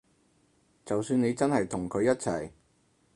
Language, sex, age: Cantonese, male, 30-39